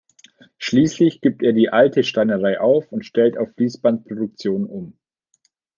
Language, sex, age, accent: German, male, 19-29, Deutschland Deutsch